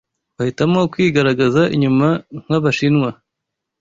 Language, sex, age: Kinyarwanda, male, 19-29